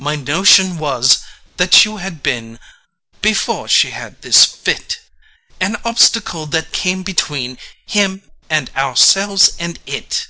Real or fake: real